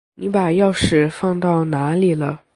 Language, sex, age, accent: Chinese, male, under 19, 出生地：江西省